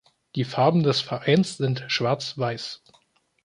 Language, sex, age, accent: German, male, 19-29, Deutschland Deutsch